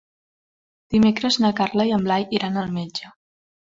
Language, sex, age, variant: Catalan, female, 19-29, Central